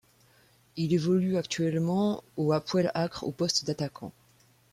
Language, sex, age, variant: French, female, 19-29, Français de métropole